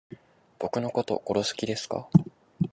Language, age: Japanese, 19-29